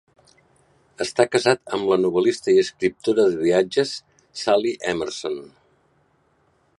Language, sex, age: Catalan, male, 60-69